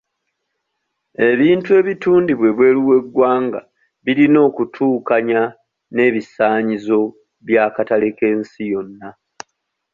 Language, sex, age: Ganda, male, 30-39